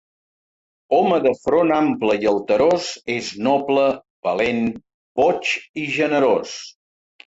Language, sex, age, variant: Catalan, male, 60-69, Central